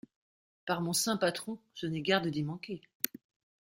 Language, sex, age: French, female, 50-59